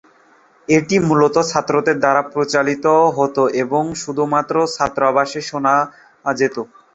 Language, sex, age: Bengali, male, 19-29